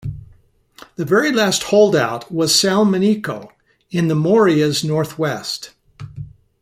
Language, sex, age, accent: English, male, 60-69, United States English